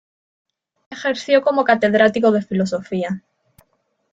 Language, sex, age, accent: Spanish, female, 19-29, España: Norte peninsular (Asturias, Castilla y León, Cantabria, País Vasco, Navarra, Aragón, La Rioja, Guadalajara, Cuenca)